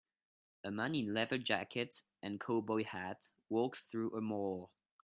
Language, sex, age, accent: English, male, under 19, United States English